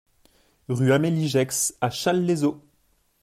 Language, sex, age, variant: French, male, 19-29, Français de métropole